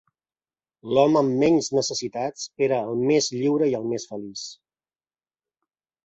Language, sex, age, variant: Catalan, male, 40-49, Central